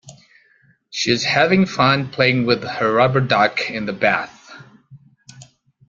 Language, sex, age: English, male, 40-49